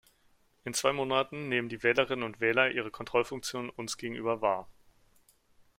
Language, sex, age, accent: German, male, 30-39, Deutschland Deutsch